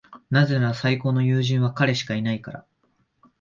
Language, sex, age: Japanese, male, 19-29